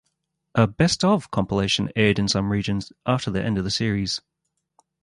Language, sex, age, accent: English, male, 30-39, Australian English